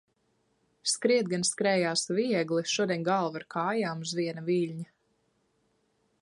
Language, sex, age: Latvian, female, 19-29